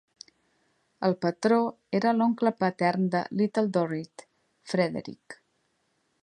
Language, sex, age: Catalan, female, 40-49